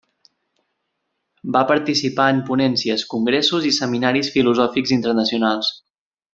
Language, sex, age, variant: Catalan, male, 19-29, Central